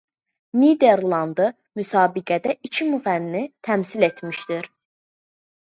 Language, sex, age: Azerbaijani, female, under 19